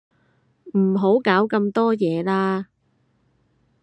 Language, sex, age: Cantonese, female, 19-29